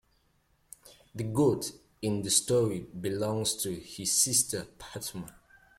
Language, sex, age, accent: English, male, 19-29, England English